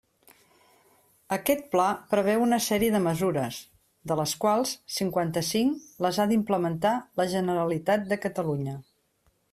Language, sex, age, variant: Catalan, female, 50-59, Central